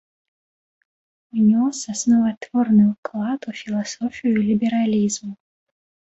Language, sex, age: Belarusian, female, 19-29